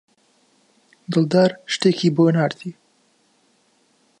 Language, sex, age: Central Kurdish, male, 19-29